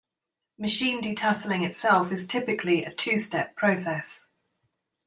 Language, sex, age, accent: English, female, 40-49, England English